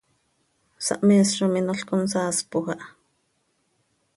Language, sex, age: Seri, female, 30-39